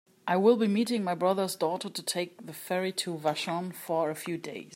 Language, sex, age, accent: English, female, 40-49, England English